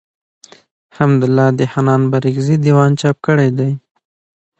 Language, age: Pashto, 19-29